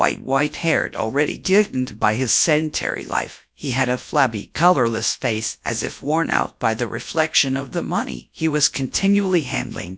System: TTS, GradTTS